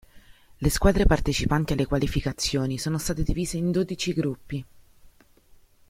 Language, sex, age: Italian, female, 19-29